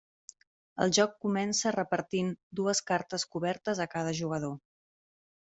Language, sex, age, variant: Catalan, female, 30-39, Central